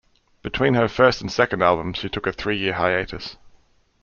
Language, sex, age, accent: English, male, 40-49, Australian English